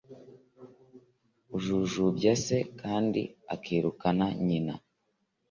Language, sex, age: Kinyarwanda, male, under 19